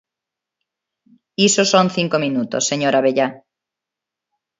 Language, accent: Galician, Neofalante